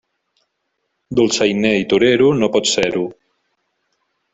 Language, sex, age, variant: Catalan, male, 40-49, Central